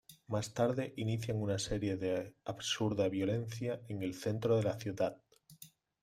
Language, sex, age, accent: Spanish, male, 30-39, España: Sur peninsular (Andalucia, Extremadura, Murcia)